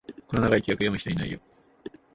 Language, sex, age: Japanese, male, 19-29